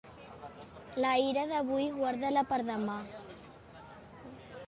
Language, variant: Catalan, Nord-Occidental